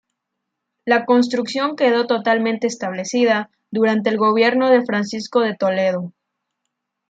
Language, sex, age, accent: Spanish, female, 19-29, México